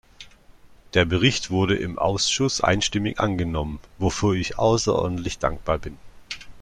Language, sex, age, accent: German, male, 30-39, Deutschland Deutsch